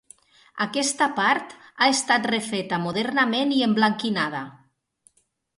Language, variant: Catalan, Nord-Occidental